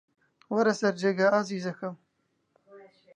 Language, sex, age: Central Kurdish, male, 19-29